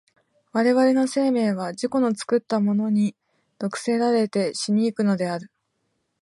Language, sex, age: Japanese, female, 19-29